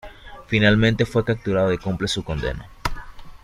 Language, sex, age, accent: Spanish, male, 19-29, México